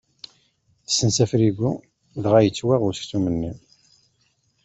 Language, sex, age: Kabyle, male, 50-59